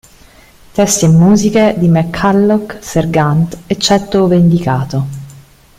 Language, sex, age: Italian, female, 30-39